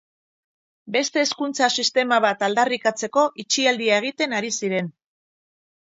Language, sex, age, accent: Basque, female, 50-59, Erdialdekoa edo Nafarra (Gipuzkoa, Nafarroa)